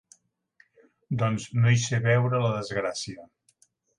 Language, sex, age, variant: Catalan, male, 60-69, Septentrional